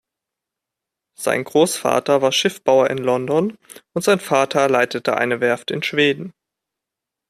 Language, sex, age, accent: German, male, 30-39, Deutschland Deutsch